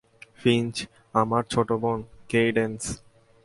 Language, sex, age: Bengali, male, 19-29